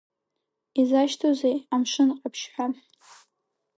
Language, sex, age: Abkhazian, female, under 19